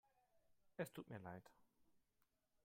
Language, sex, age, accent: German, male, 30-39, Deutschland Deutsch